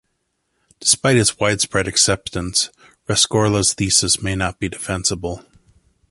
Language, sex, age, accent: English, male, 40-49, United States English